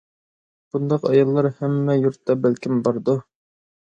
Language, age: Uyghur, 19-29